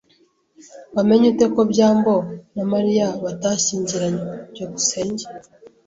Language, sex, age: Kinyarwanda, female, 19-29